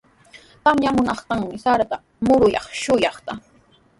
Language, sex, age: Sihuas Ancash Quechua, female, 19-29